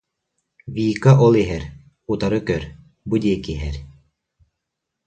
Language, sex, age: Yakut, male, 19-29